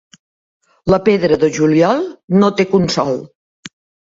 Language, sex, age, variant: Catalan, female, 70-79, Central